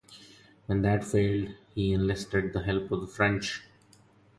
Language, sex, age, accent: English, male, 30-39, India and South Asia (India, Pakistan, Sri Lanka)